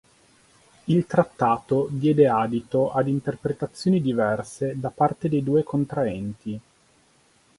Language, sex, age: Italian, male, 30-39